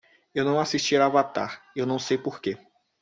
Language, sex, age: Portuguese, male, 19-29